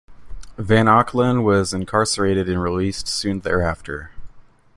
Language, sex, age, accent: English, male, 19-29, United States English